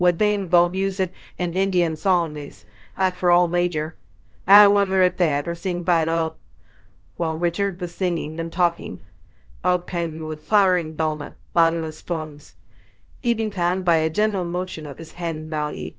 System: TTS, VITS